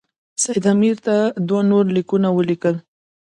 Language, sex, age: Pashto, female, 19-29